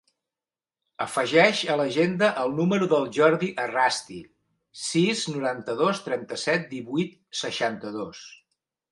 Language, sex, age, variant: Catalan, male, 60-69, Central